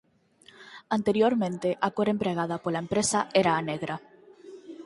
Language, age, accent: Galician, 19-29, Normativo (estándar)